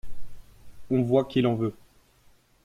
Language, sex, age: French, male, 19-29